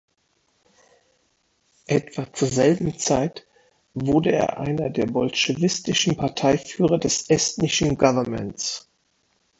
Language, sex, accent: German, male, Deutschland Deutsch